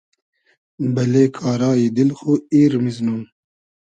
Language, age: Hazaragi, 30-39